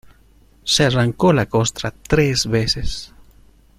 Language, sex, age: Spanish, male, 30-39